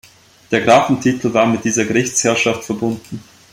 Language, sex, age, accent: German, male, 19-29, Österreichisches Deutsch